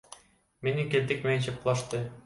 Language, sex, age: Kyrgyz, male, under 19